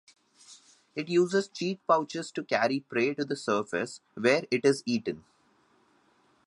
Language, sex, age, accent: English, male, 19-29, India and South Asia (India, Pakistan, Sri Lanka)